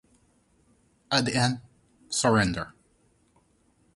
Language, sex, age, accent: English, male, 40-49, West Indies and Bermuda (Bahamas, Bermuda, Jamaica, Trinidad)